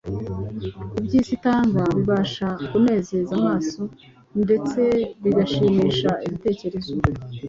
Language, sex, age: Kinyarwanda, female, 30-39